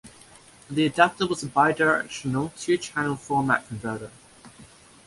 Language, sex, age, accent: English, male, under 19, Australian English